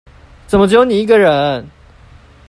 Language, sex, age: Chinese, male, 19-29